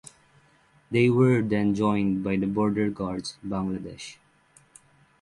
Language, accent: English, United States English; Filipino